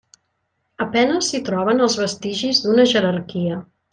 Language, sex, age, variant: Catalan, female, 50-59, Central